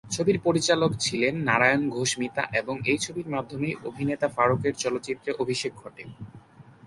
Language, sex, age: Bengali, male, under 19